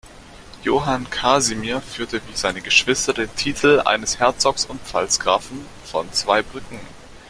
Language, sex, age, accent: German, male, under 19, Deutschland Deutsch